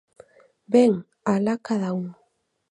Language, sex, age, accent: Galician, female, 30-39, Atlántico (seseo e gheada)